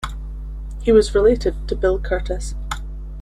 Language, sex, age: English, female, 30-39